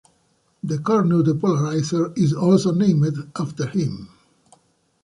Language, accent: English, United States English